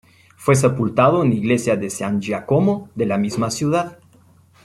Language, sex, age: Spanish, male, 60-69